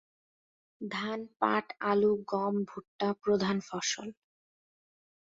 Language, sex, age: Bengali, female, 19-29